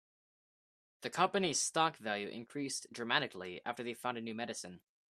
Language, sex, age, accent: English, male, under 19, United States English